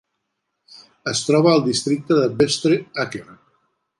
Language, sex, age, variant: Catalan, male, 60-69, Central